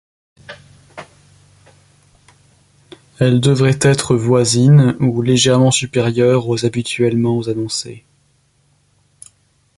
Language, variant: French, Français de métropole